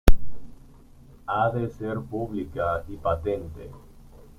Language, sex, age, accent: Spanish, male, 19-29, Caribe: Cuba, Venezuela, Puerto Rico, República Dominicana, Panamá, Colombia caribeña, México caribeño, Costa del golfo de México